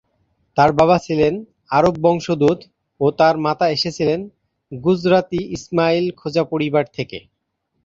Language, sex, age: Bengali, male, 30-39